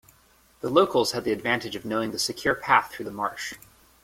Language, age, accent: English, 19-29, United States English